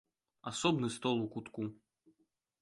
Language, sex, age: Belarusian, male, 19-29